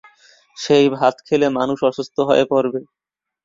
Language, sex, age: Bengali, male, 19-29